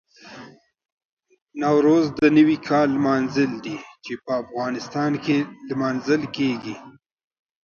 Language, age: Pashto, 30-39